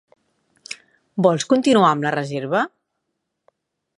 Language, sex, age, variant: Catalan, female, 30-39, Central